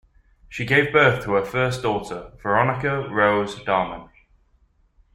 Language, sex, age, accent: English, male, 19-29, England English